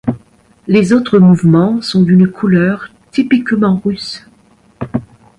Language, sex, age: French, female, 60-69